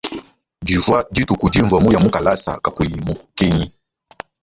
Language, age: Luba-Lulua, 19-29